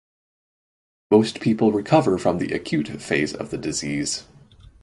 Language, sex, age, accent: English, male, 19-29, United States English